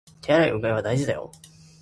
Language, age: Japanese, 19-29